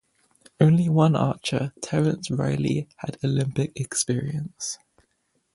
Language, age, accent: English, 19-29, England English